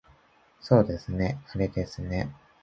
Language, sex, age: Japanese, male, 19-29